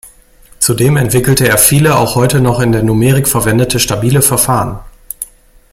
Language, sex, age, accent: German, male, 40-49, Deutschland Deutsch